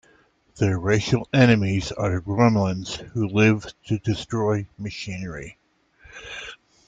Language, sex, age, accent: English, male, 50-59, United States English